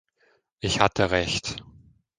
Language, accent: German, Österreichisches Deutsch